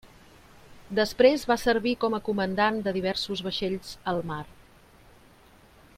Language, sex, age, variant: Catalan, female, 40-49, Septentrional